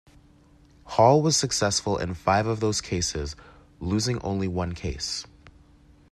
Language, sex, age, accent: English, male, 19-29, United States English